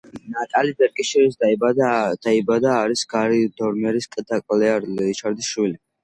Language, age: Georgian, under 19